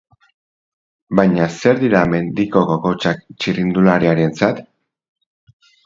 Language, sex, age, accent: Basque, male, 40-49, Erdialdekoa edo Nafarra (Gipuzkoa, Nafarroa)